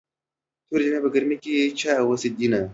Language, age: Pashto, under 19